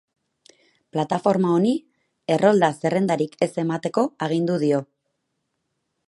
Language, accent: Basque, Erdialdekoa edo Nafarra (Gipuzkoa, Nafarroa)